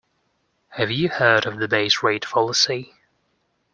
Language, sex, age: English, male, 19-29